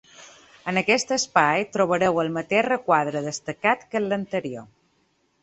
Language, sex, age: Catalan, female, 30-39